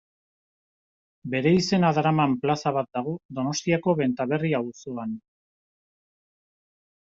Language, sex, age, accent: Basque, male, 50-59, Mendebalekoa (Araba, Bizkaia, Gipuzkoako mendebaleko herri batzuk)